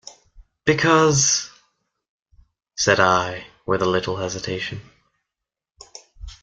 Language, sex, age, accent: English, male, under 19, England English